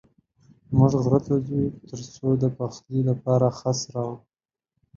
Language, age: Pashto, 19-29